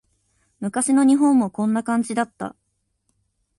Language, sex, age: Japanese, female, 19-29